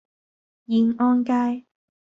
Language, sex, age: Cantonese, female, 30-39